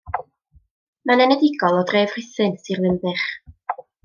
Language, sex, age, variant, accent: Welsh, female, 19-29, North-Eastern Welsh, Y Deyrnas Unedig Cymraeg